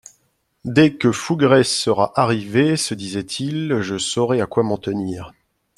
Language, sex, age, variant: French, male, 50-59, Français de métropole